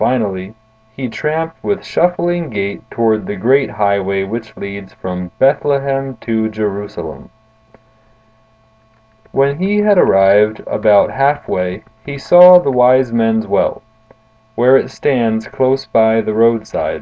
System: none